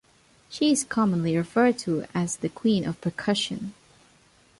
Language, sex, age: English, female, under 19